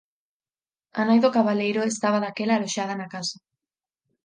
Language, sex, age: Galician, female, 19-29